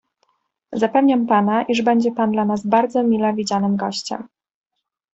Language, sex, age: Polish, female, 19-29